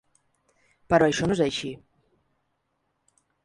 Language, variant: Catalan, Central